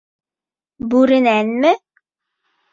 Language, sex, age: Bashkir, female, under 19